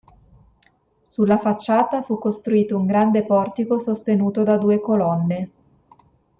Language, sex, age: Italian, female, 19-29